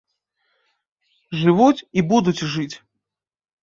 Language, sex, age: Belarusian, male, 30-39